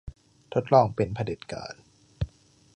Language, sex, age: Thai, male, 19-29